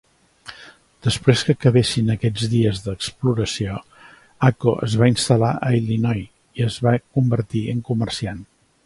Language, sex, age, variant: Catalan, male, 60-69, Central